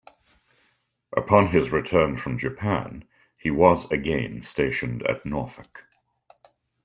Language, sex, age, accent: English, male, 60-69, Canadian English